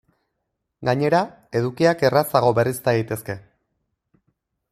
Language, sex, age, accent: Basque, male, 30-39, Erdialdekoa edo Nafarra (Gipuzkoa, Nafarroa)